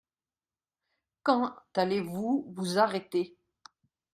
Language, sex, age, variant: French, female, 60-69, Français de métropole